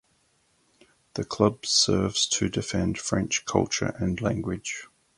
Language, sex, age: English, male, 40-49